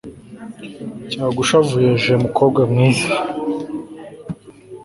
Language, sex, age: Kinyarwanda, male, 19-29